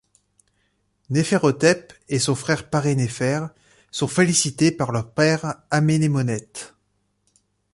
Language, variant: French, Français de métropole